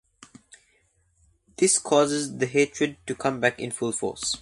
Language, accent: English, Australian English